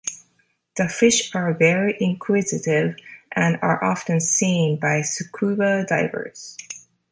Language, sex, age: English, female, 40-49